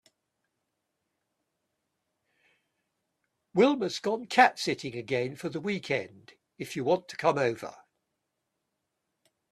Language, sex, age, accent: English, male, 70-79, England English